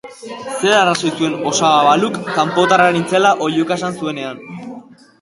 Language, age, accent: Basque, under 19, Mendebalekoa (Araba, Bizkaia, Gipuzkoako mendebaleko herri batzuk)